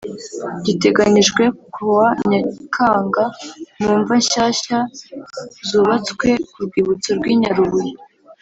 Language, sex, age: Kinyarwanda, female, 19-29